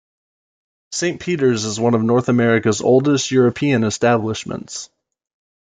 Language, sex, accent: English, male, United States English